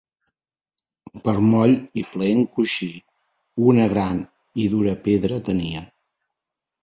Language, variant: Catalan, Central